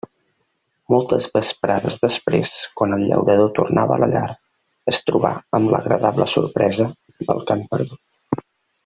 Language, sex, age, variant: Catalan, male, 30-39, Central